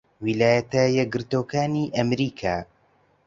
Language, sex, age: Central Kurdish, male, 19-29